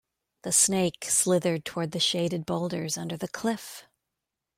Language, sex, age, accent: English, female, 50-59, United States English